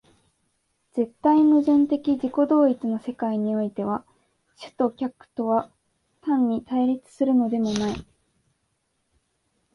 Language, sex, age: Japanese, female, 19-29